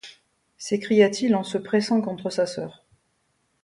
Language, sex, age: French, female, 50-59